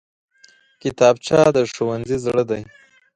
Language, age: Pashto, 19-29